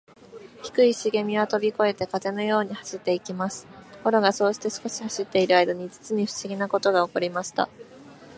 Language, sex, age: Japanese, female, 19-29